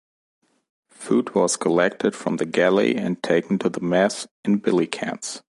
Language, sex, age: English, male, 40-49